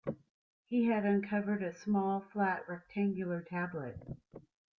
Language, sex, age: English, female, 50-59